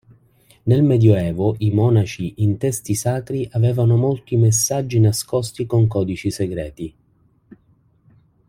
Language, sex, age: Italian, male, 40-49